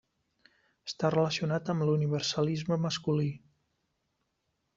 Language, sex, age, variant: Catalan, male, 30-39, Central